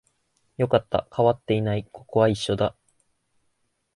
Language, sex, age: Japanese, male, 19-29